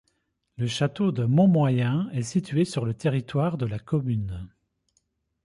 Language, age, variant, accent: French, 30-39, Français d'Europe, Français de Belgique